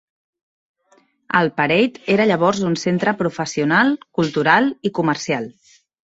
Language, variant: Catalan, Central